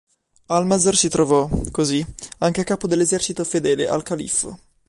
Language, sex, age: Italian, male, 19-29